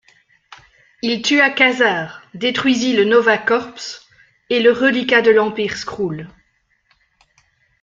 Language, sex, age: French, female, 40-49